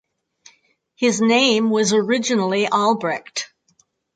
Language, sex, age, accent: English, female, 60-69, United States English